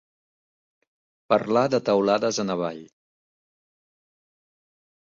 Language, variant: Catalan, Central